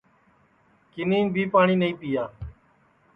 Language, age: Sansi, 50-59